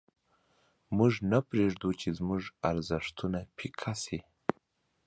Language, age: Pashto, 19-29